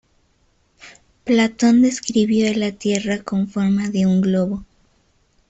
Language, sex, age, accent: Spanish, female, under 19, Andino-Pacífico: Colombia, Perú, Ecuador, oeste de Bolivia y Venezuela andina